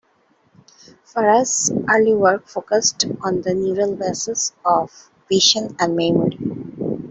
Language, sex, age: English, female, 19-29